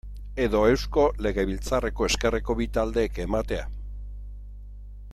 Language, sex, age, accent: Basque, male, 50-59, Erdialdekoa edo Nafarra (Gipuzkoa, Nafarroa)